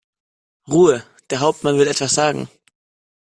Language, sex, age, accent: German, male, under 19, Deutschland Deutsch